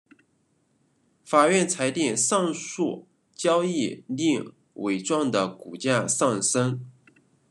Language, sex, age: Chinese, male, 30-39